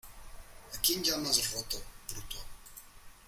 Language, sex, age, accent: Spanish, male, 19-29, México